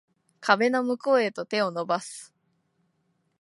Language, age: Japanese, 19-29